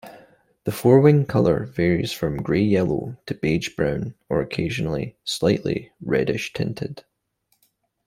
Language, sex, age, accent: English, male, 19-29, Scottish English